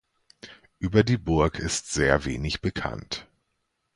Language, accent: German, Deutschland Deutsch